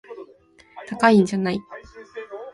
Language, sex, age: Japanese, female, 19-29